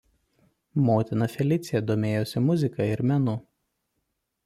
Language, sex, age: Lithuanian, male, 30-39